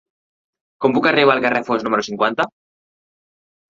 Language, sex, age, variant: Catalan, male, 19-29, Central